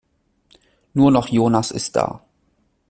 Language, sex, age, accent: German, male, 19-29, Deutschland Deutsch